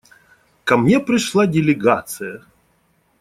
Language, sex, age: Russian, male, 40-49